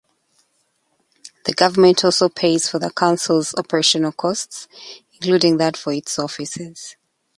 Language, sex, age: English, female, 30-39